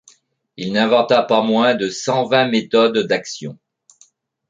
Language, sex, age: French, male, 60-69